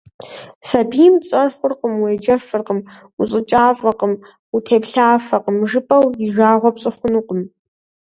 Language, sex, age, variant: Kabardian, female, under 19, Адыгэбзэ (Къэбэрдей, Кирил, псоми зэдай)